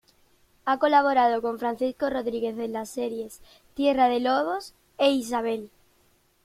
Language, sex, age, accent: Spanish, female, under 19, España: Sur peninsular (Andalucia, Extremadura, Murcia)